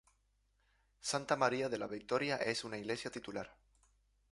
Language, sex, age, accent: Spanish, male, 19-29, España: Islas Canarias